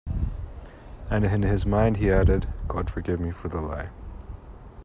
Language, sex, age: English, male, 30-39